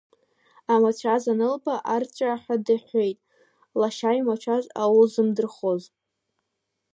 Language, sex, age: Abkhazian, female, under 19